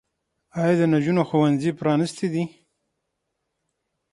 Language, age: Pashto, 40-49